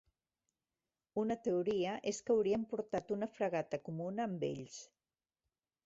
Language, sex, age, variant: Catalan, female, 40-49, Central